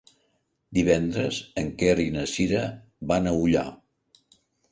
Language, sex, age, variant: Catalan, male, 70-79, Central